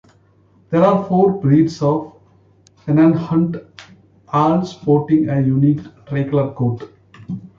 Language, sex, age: English, male, 40-49